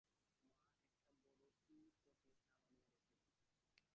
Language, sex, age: Bengali, male, under 19